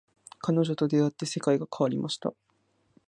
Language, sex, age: Japanese, female, 90+